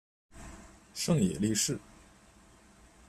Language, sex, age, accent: Chinese, male, 19-29, 出生地：河南省